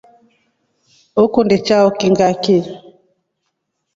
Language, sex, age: Rombo, female, 40-49